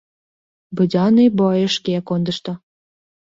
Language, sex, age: Mari, female, under 19